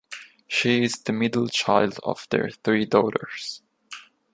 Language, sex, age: English, male, 19-29